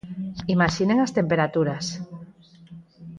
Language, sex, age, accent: Galician, female, 40-49, Normativo (estándar)